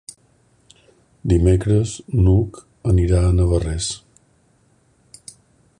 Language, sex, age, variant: Catalan, male, 50-59, Balear